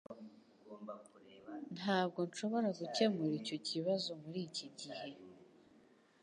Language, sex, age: Kinyarwanda, female, 19-29